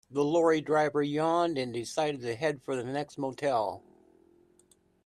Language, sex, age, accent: English, male, 60-69, United States English